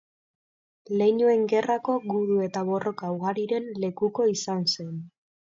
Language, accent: Basque, Mendebalekoa (Araba, Bizkaia, Gipuzkoako mendebaleko herri batzuk)